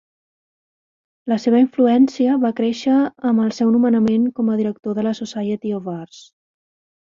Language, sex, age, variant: Catalan, female, 40-49, Central